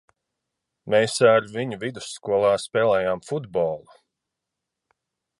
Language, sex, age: Latvian, male, 40-49